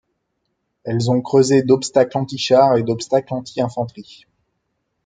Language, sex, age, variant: French, male, 30-39, Français de métropole